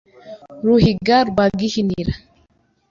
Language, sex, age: Kinyarwanda, female, 19-29